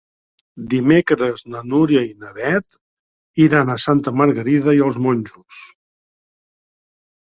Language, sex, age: Catalan, male, 50-59